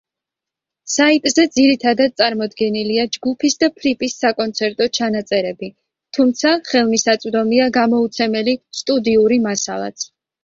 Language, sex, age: Georgian, female, 19-29